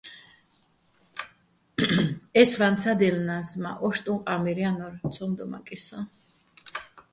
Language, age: Bats, 60-69